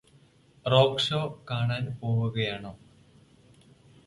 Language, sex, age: Malayalam, male, 19-29